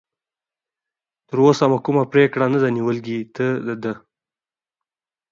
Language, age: Pashto, under 19